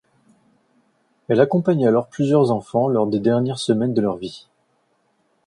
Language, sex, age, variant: French, male, 30-39, Français de métropole